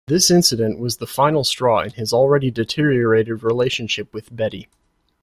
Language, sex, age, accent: English, male, 19-29, United States English